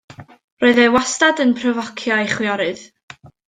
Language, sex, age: Welsh, female, 19-29